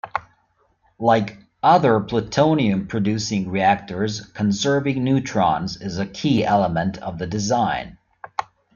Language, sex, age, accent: English, male, 40-49, United States English